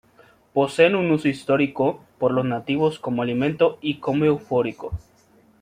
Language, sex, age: Spanish, male, under 19